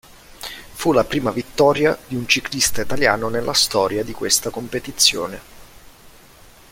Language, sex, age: Italian, male, 30-39